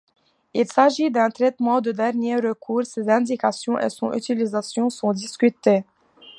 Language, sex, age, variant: French, female, 19-29, Français de métropole